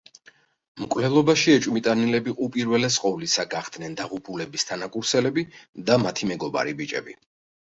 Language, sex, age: Georgian, male, 40-49